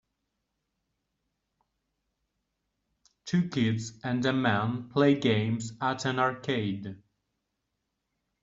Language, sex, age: English, male, 30-39